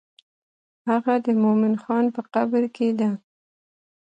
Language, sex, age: Pashto, female, 19-29